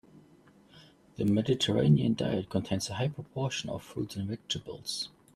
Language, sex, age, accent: English, male, 30-39, England English